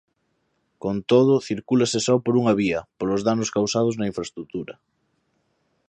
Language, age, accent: Galician, 19-29, Atlántico (seseo e gheada)